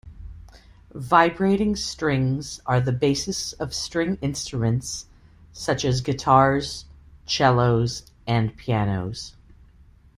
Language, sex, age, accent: English, female, 40-49, United States English